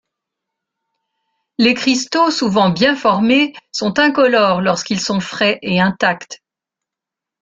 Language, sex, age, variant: French, female, 60-69, Français de métropole